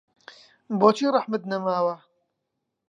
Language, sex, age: Central Kurdish, male, 19-29